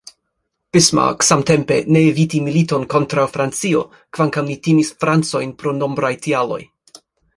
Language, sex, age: Esperanto, male, 30-39